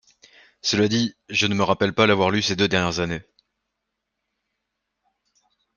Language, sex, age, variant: French, male, 19-29, Français de métropole